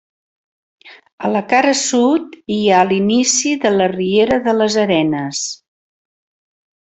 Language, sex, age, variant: Catalan, female, 60-69, Central